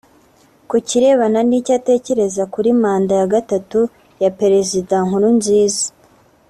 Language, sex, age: Kinyarwanda, female, 19-29